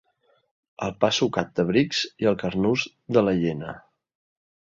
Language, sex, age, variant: Catalan, male, 30-39, Central